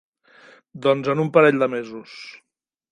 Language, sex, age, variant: Catalan, male, 60-69, Central